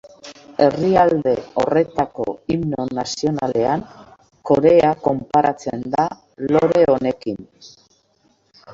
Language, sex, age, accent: Basque, female, 60-69, Mendebalekoa (Araba, Bizkaia, Gipuzkoako mendebaleko herri batzuk)